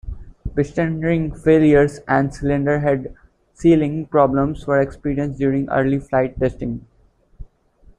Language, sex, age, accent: English, male, 19-29, India and South Asia (India, Pakistan, Sri Lanka)